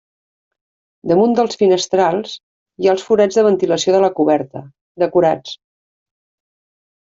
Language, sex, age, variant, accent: Catalan, female, 50-59, Central, central